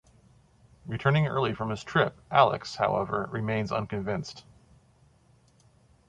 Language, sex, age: English, male, 40-49